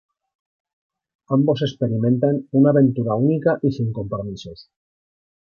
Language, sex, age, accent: Spanish, male, 50-59, España: Norte peninsular (Asturias, Castilla y León, Cantabria, País Vasco, Navarra, Aragón, La Rioja, Guadalajara, Cuenca)